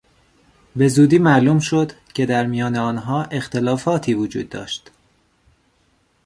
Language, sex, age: Persian, male, 19-29